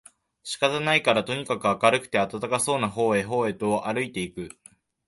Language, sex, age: Japanese, male, under 19